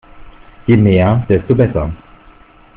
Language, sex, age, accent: German, male, 30-39, Deutschland Deutsch